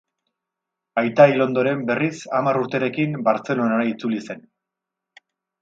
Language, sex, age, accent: Basque, male, 50-59, Erdialdekoa edo Nafarra (Gipuzkoa, Nafarroa)